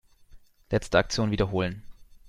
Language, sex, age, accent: German, male, 19-29, Deutschland Deutsch